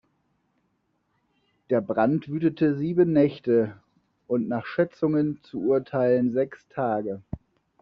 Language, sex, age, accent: German, male, 30-39, Deutschland Deutsch